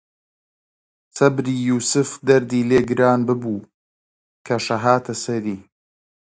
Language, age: Central Kurdish, 19-29